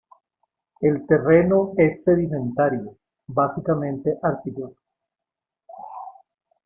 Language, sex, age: Spanish, male, 60-69